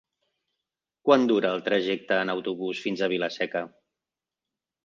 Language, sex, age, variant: Catalan, male, 50-59, Central